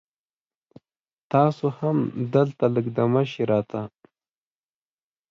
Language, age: Pashto, 19-29